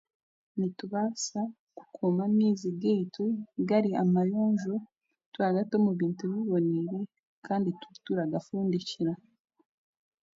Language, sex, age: Chiga, female, 19-29